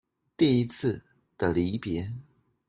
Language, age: Chinese, 30-39